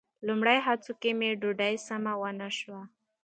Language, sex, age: Pashto, female, 19-29